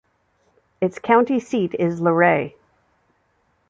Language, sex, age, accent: English, female, 50-59, United States English